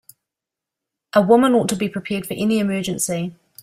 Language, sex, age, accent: English, female, 30-39, New Zealand English